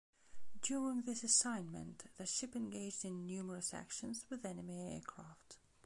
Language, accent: English, England English